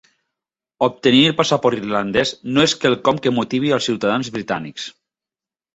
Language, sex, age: Catalan, male, 40-49